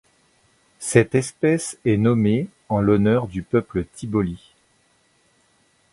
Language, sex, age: French, male, 40-49